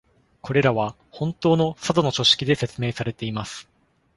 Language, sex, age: Japanese, male, 19-29